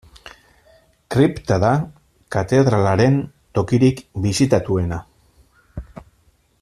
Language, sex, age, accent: Basque, male, 40-49, Erdialdekoa edo Nafarra (Gipuzkoa, Nafarroa)